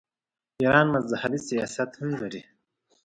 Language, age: Pashto, 19-29